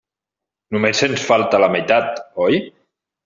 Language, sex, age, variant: Catalan, male, 40-49, Central